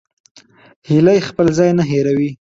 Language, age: Pashto, 19-29